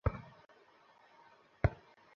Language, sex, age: Bengali, male, 19-29